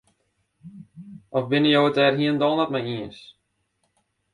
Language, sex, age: Western Frisian, male, 19-29